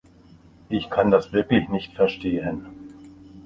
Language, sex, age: German, male, 60-69